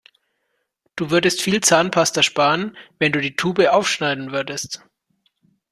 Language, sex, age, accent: German, male, 30-39, Deutschland Deutsch